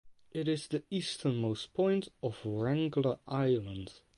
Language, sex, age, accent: English, male, 19-29, Dutch